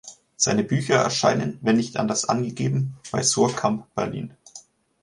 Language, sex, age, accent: German, male, 19-29, Deutschland Deutsch